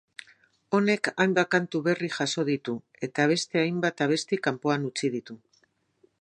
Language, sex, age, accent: Basque, female, 60-69, Mendebalekoa (Araba, Bizkaia, Gipuzkoako mendebaleko herri batzuk)